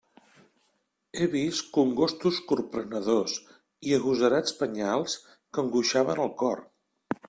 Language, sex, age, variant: Catalan, male, 50-59, Central